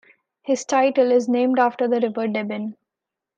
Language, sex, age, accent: English, female, 19-29, India and South Asia (India, Pakistan, Sri Lanka)